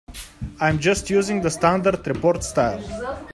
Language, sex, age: English, male, 30-39